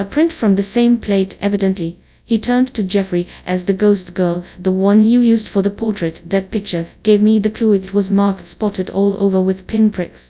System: TTS, FastPitch